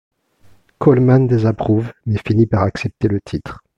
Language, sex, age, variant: French, male, 40-49, Français de métropole